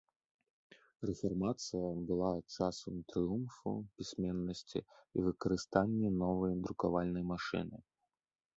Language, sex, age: Belarusian, male, 30-39